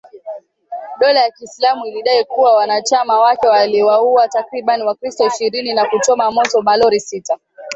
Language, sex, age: Swahili, female, 19-29